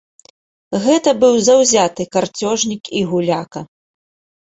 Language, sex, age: Belarusian, female, 30-39